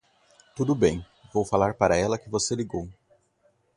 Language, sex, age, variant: Portuguese, male, 30-39, Portuguese (Brasil)